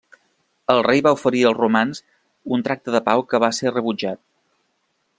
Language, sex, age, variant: Catalan, male, 30-39, Central